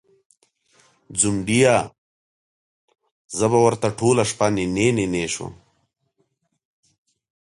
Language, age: Pashto, 30-39